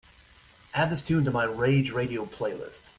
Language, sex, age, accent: English, male, 40-49, United States English